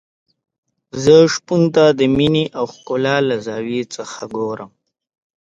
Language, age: Pashto, 19-29